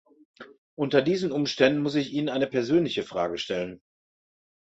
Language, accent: German, Deutschland Deutsch